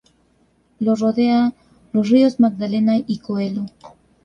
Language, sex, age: Spanish, female, 19-29